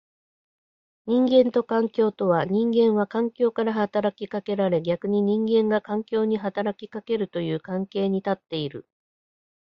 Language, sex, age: Japanese, female, 50-59